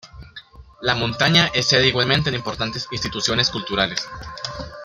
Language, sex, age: Spanish, male, under 19